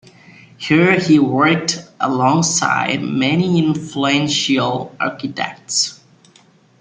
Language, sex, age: English, male, 19-29